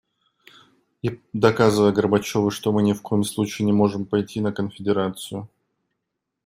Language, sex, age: Russian, male, 19-29